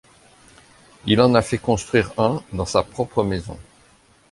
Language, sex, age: French, male, 50-59